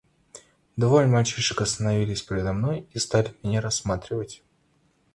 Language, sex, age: Russian, male, 19-29